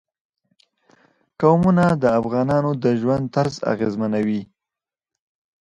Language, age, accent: Pashto, 30-39, پکتیا ولایت، احمدزی